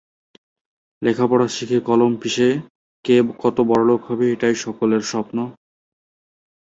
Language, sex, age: Bengali, male, 30-39